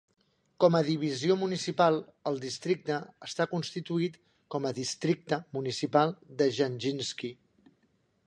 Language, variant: Catalan, Central